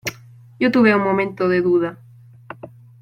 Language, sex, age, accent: Spanish, female, 19-29, Rioplatense: Argentina, Uruguay, este de Bolivia, Paraguay